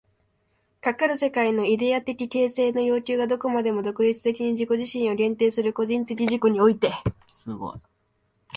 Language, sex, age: Japanese, female, 19-29